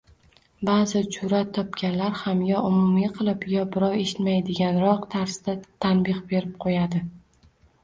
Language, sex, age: Uzbek, female, 19-29